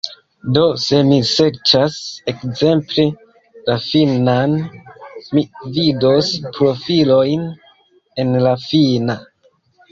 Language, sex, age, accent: Esperanto, male, 19-29, Internacia